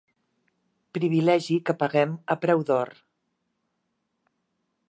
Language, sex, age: Catalan, female, 60-69